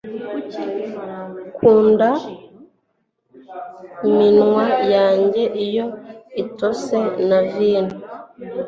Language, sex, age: Kinyarwanda, female, 19-29